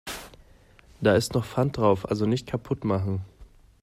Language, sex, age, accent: German, male, 19-29, Deutschland Deutsch